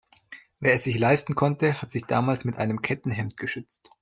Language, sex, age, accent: German, male, 19-29, Deutschland Deutsch